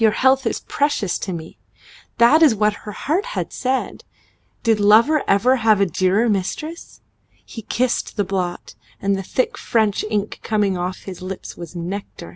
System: none